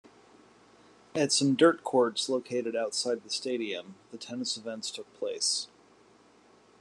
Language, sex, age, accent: English, male, 40-49, United States English